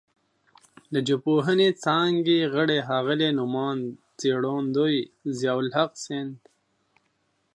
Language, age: Pashto, 19-29